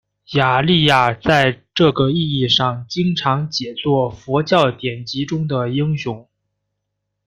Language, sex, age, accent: Chinese, male, 19-29, 出生地：河北省